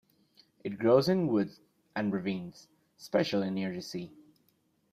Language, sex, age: English, male, 19-29